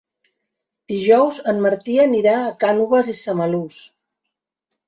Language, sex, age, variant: Catalan, female, 50-59, Central